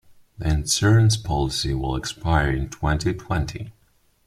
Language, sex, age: English, male, 19-29